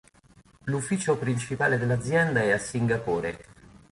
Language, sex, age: Italian, male, 50-59